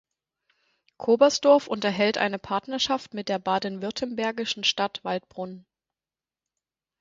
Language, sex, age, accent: German, female, 30-39, Deutschland Deutsch